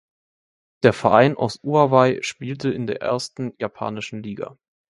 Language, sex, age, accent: German, male, 19-29, Deutschland Deutsch